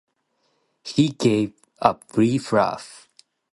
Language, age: English, 19-29